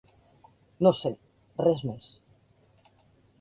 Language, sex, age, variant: Catalan, female, 50-59, Central